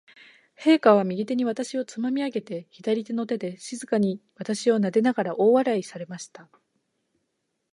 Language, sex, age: Japanese, female, 19-29